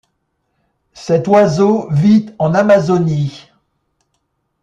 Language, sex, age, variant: French, male, 70-79, Français de métropole